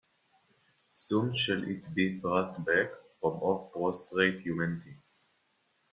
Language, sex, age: English, male, 19-29